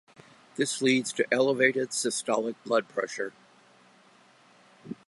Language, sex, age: English, male, 70-79